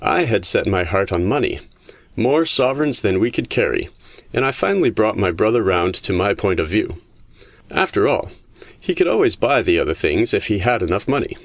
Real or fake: real